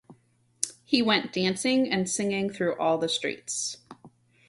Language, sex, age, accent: English, female, 30-39, United States English